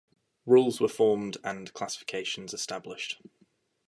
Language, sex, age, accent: English, male, 19-29, England English